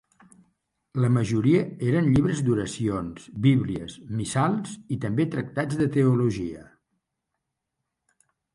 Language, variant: Catalan, Central